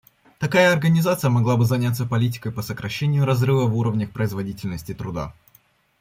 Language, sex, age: Russian, male, under 19